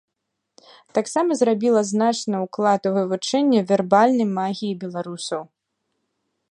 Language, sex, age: Belarusian, female, 19-29